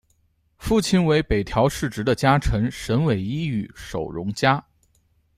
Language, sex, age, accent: Chinese, male, 19-29, 出生地：河北省